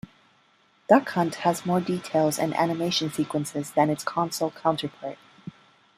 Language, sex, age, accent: English, female, 30-39, United States English